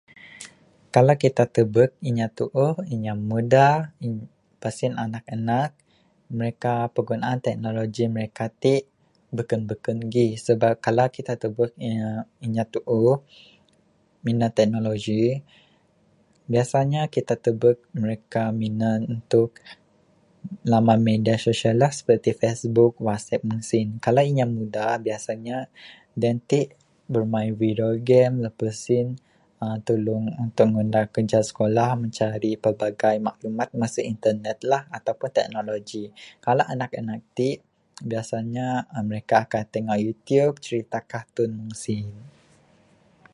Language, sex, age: Bukar-Sadung Bidayuh, male, 19-29